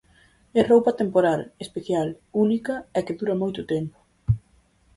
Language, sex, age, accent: Galician, female, under 19, Normativo (estándar)